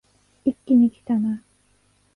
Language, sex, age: Japanese, female, 19-29